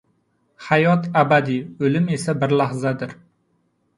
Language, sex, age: Uzbek, male, 19-29